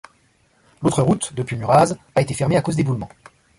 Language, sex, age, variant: French, male, 19-29, Français de métropole